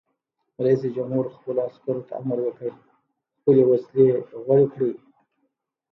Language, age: Pashto, 30-39